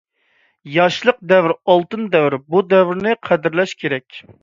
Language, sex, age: Uyghur, male, 30-39